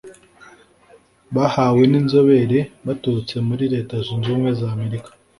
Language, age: Kinyarwanda, 19-29